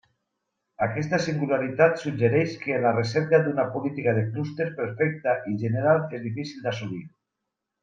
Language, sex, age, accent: Catalan, male, 40-49, valencià